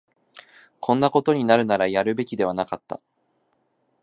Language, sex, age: Japanese, male, 19-29